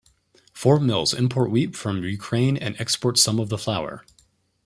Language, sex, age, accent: English, male, 19-29, United States English